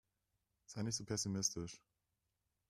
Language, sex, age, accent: German, male, 19-29, Deutschland Deutsch